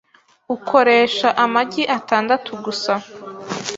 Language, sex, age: Kinyarwanda, female, 19-29